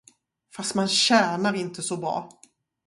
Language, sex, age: Swedish, female, 40-49